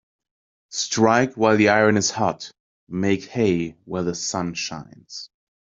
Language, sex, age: English, male, 30-39